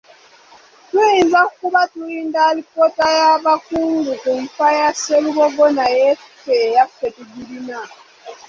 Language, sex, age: Ganda, female, 19-29